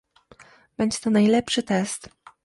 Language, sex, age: Polish, female, 19-29